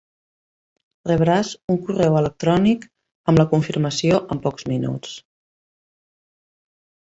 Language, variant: Catalan, Central